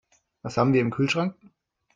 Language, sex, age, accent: German, male, 19-29, Deutschland Deutsch